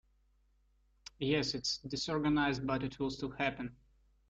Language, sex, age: English, male, 19-29